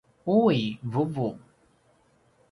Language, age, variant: Paiwan, 30-39, pinayuanan a kinaikacedasan (東排灣語)